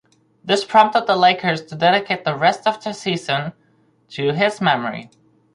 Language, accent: English, United States English